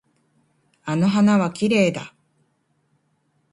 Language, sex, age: Japanese, female, 40-49